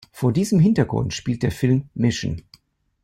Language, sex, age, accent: German, male, 70-79, Deutschland Deutsch